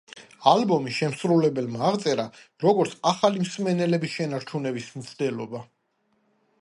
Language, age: Georgian, 40-49